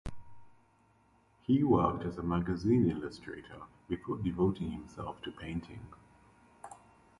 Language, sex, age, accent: English, female, 19-29, United States English